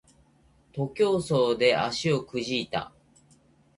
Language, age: Japanese, 30-39